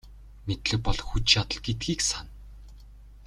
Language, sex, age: Mongolian, male, 19-29